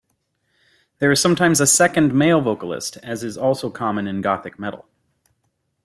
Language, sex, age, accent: English, male, 40-49, United States English